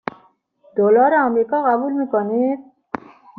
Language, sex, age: Persian, female, 50-59